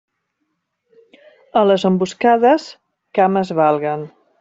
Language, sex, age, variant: Catalan, female, 50-59, Central